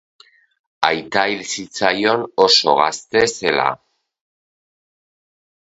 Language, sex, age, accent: Basque, male, 50-59, Erdialdekoa edo Nafarra (Gipuzkoa, Nafarroa)